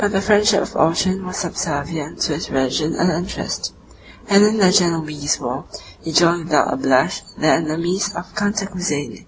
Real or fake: real